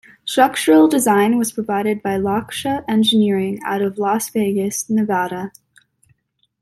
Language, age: English, 19-29